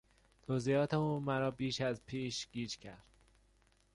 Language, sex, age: Persian, male, 19-29